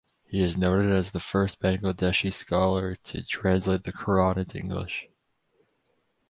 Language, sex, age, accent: English, male, 19-29, United States English